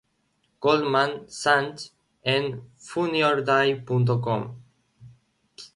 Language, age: Spanish, 19-29